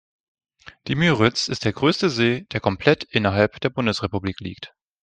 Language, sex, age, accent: German, male, 30-39, Deutschland Deutsch